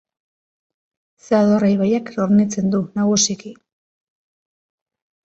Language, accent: Basque, Mendebalekoa (Araba, Bizkaia, Gipuzkoako mendebaleko herri batzuk)